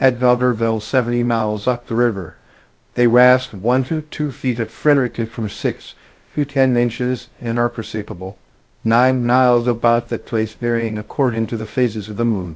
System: TTS, VITS